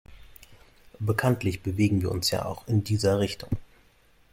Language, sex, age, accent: German, male, 30-39, Deutschland Deutsch